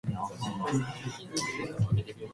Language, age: Cantonese, 19-29